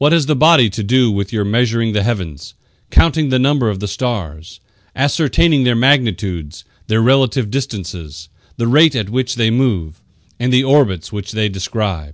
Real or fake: real